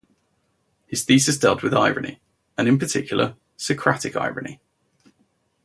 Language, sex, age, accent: English, male, 19-29, England English